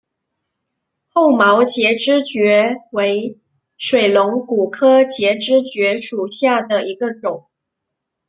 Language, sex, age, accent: Chinese, female, 19-29, 出生地：广东省